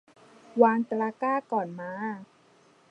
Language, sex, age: Thai, female, under 19